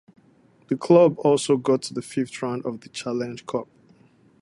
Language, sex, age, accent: English, male, 19-29, Nigerian English